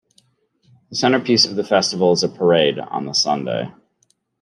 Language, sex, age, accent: English, male, 30-39, United States English